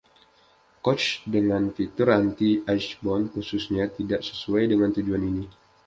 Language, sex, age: Indonesian, male, 19-29